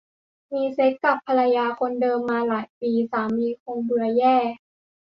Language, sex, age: Thai, female, 19-29